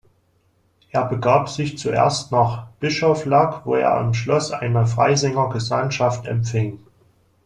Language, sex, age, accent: German, male, 40-49, Deutschland Deutsch